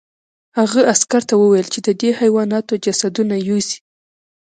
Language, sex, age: Pashto, female, 19-29